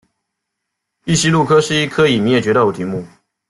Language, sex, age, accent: Chinese, male, 19-29, 出生地：浙江省